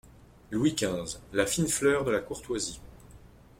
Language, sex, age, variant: French, male, 40-49, Français de métropole